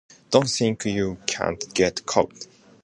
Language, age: English, under 19